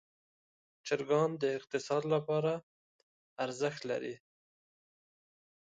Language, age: Pashto, 30-39